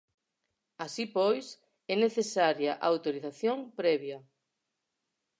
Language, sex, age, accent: Galician, female, 40-49, Normativo (estándar)